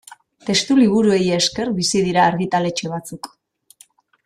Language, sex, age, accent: Basque, female, 40-49, Mendebalekoa (Araba, Bizkaia, Gipuzkoako mendebaleko herri batzuk)